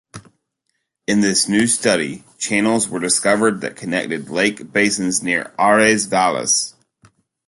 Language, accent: English, United States English